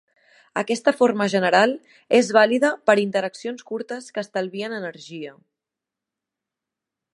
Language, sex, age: Catalan, female, 19-29